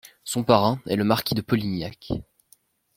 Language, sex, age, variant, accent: French, male, under 19, Français d'Europe, Français de Belgique